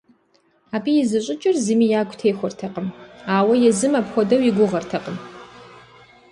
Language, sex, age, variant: Kabardian, female, 30-39, Адыгэбзэ (Къэбэрдей, Кирил, псоми зэдай)